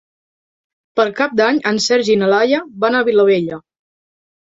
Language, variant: Catalan, Central